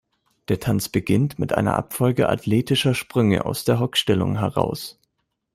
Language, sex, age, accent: German, male, 19-29, Deutschland Deutsch